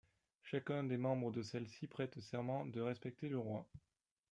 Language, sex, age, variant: French, male, 19-29, Français de métropole